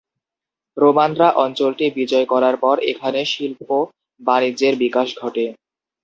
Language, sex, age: Bengali, male, 19-29